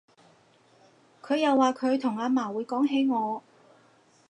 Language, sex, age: Cantonese, female, 40-49